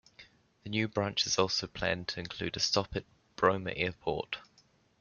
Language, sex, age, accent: English, female, under 19, New Zealand English